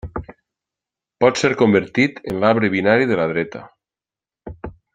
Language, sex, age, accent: Catalan, male, 50-59, valencià